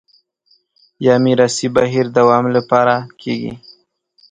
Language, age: Pashto, 19-29